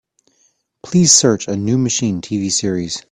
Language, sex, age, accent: English, male, 40-49, United States English